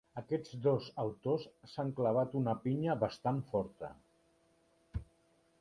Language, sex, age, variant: Catalan, male, 50-59, Central